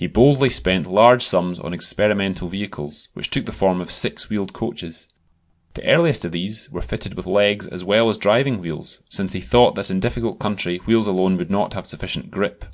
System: none